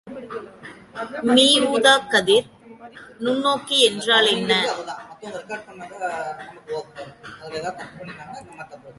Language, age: Tamil, 40-49